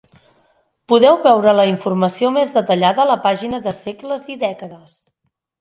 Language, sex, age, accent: Catalan, female, 30-39, Oriental